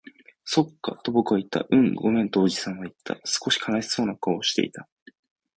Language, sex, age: Japanese, male, 19-29